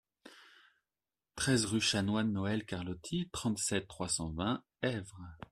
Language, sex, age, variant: French, male, 30-39, Français de métropole